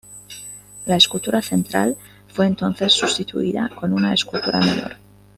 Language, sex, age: Spanish, female, 30-39